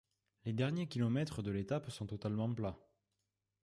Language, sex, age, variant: French, male, 19-29, Français de métropole